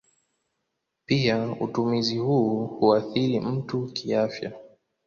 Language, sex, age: Swahili, male, 19-29